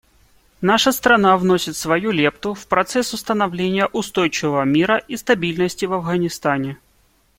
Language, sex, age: Russian, male, 19-29